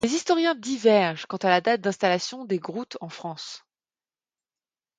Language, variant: French, Français de métropole